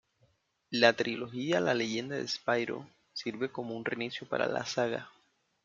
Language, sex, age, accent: Spanish, male, 19-29, Caribe: Cuba, Venezuela, Puerto Rico, República Dominicana, Panamá, Colombia caribeña, México caribeño, Costa del golfo de México